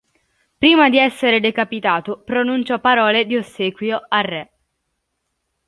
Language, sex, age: Italian, female, under 19